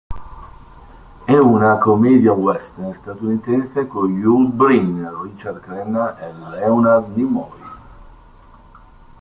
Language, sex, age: Italian, male, 40-49